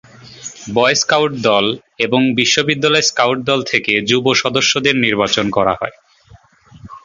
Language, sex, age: Bengali, male, 19-29